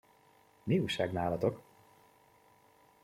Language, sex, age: Hungarian, male, 19-29